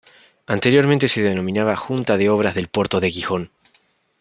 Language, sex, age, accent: Spanish, male, 19-29, Rioplatense: Argentina, Uruguay, este de Bolivia, Paraguay